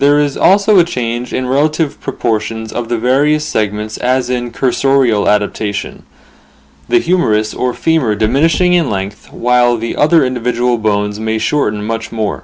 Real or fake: real